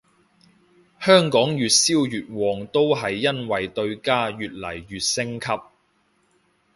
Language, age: Cantonese, 30-39